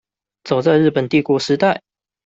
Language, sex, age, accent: Chinese, male, 19-29, 出生地：新北市